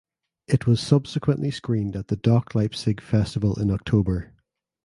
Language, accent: English, Northern Irish